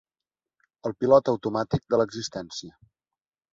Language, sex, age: Catalan, male, 19-29